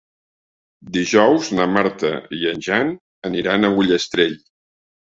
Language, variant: Catalan, Central